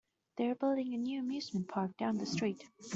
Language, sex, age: English, female, 19-29